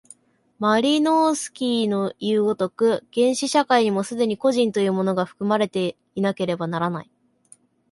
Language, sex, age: Japanese, male, 19-29